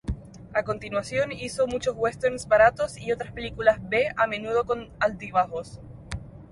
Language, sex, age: Spanish, female, 19-29